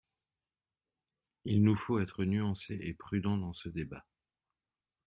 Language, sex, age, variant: French, male, 40-49, Français de métropole